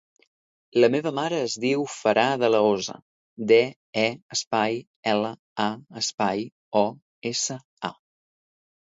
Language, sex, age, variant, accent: Catalan, male, 19-29, Central, central